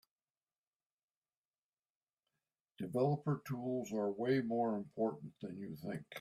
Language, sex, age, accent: English, male, 70-79, Canadian English